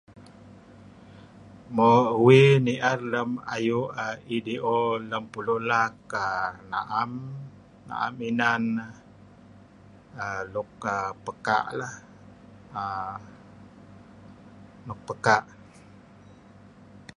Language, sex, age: Kelabit, male, 60-69